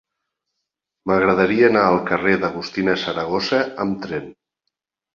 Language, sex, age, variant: Catalan, male, 50-59, Septentrional